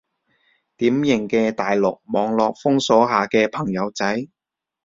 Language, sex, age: Cantonese, male, 30-39